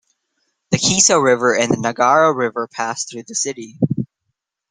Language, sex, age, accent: English, male, under 19, United States English